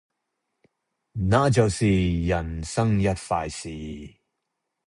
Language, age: Cantonese, 40-49